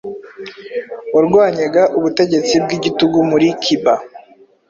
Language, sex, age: Kinyarwanda, male, 19-29